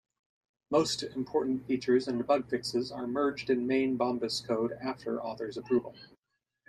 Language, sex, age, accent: English, male, 30-39, United States English